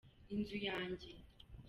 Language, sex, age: Kinyarwanda, female, under 19